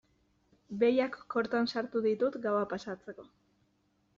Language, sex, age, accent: Basque, female, 19-29, Mendebalekoa (Araba, Bizkaia, Gipuzkoako mendebaleko herri batzuk)